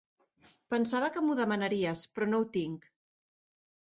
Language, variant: Catalan, Central